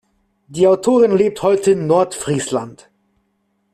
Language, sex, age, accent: German, male, 19-29, Deutschland Deutsch